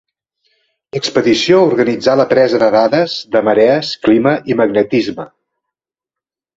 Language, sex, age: Catalan, male, 50-59